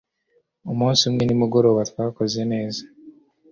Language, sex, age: Kinyarwanda, male, 19-29